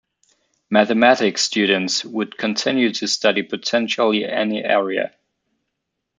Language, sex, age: English, male, 19-29